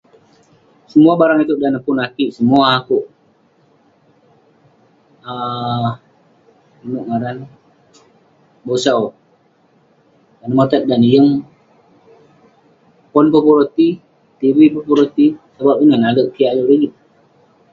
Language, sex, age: Western Penan, male, 19-29